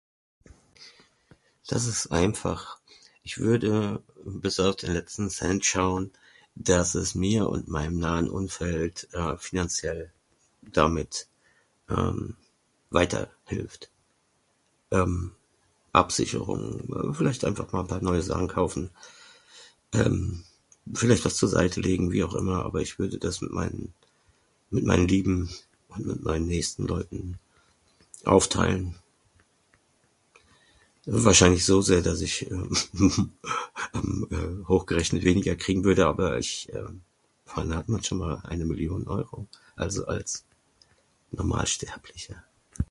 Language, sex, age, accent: German, male, 40-49, Deutschland Deutsch